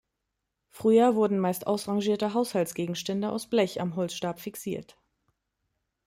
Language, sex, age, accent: German, female, 30-39, Deutschland Deutsch